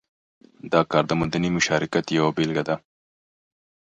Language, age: Pashto, 30-39